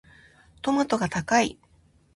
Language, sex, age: Japanese, female, 30-39